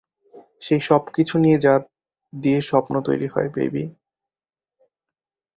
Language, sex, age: Bengali, male, 19-29